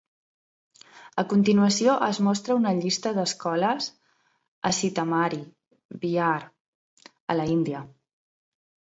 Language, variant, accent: Catalan, Central, central